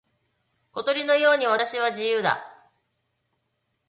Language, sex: Japanese, female